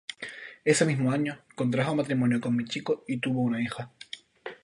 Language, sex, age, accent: Spanish, male, 19-29, España: Islas Canarias